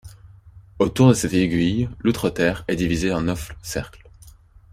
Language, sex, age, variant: French, male, 30-39, Français de métropole